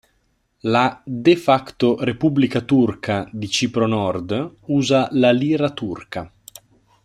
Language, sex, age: Italian, male, 19-29